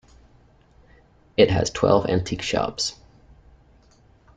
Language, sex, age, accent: English, male, under 19, Canadian English